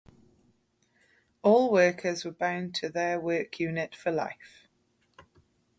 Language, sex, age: English, female, 30-39